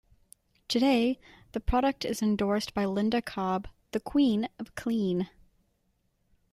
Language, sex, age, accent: English, female, 19-29, United States English